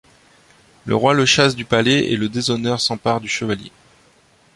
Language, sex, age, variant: French, male, 30-39, Français de métropole